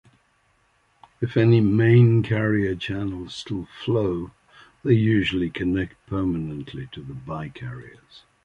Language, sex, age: English, male, 70-79